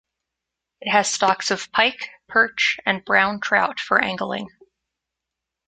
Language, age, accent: English, 19-29, United States English